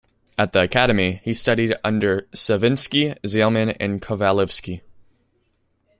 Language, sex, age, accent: English, male, under 19, United States English